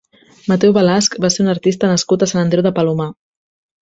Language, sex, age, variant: Catalan, female, 19-29, Central